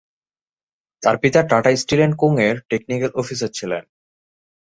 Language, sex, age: Bengali, male, 19-29